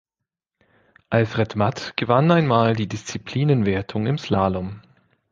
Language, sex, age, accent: German, male, 30-39, Deutschland Deutsch